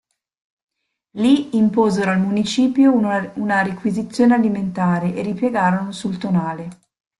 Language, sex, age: Italian, female, 40-49